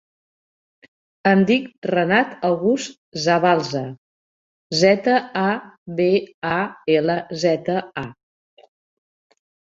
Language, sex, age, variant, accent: Catalan, female, 50-59, Central, Oriental